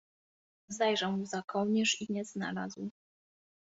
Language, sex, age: Polish, female, 30-39